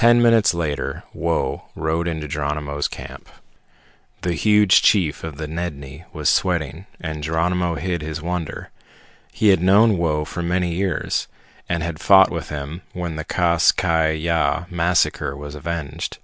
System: none